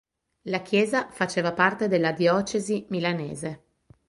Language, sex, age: Italian, female, 30-39